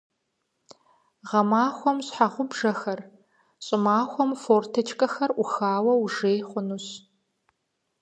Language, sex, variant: Kabardian, female, Адыгэбзэ (Къэбэрдей, Кирил, псоми зэдай)